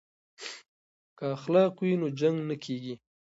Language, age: Pashto, 19-29